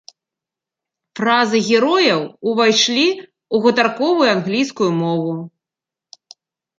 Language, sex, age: Belarusian, female, 40-49